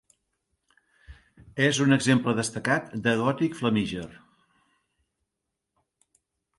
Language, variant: Catalan, Central